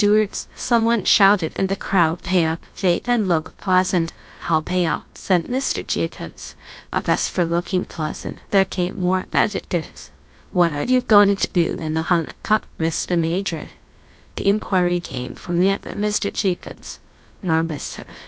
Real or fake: fake